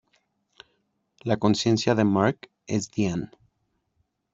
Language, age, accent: Spanish, under 19, México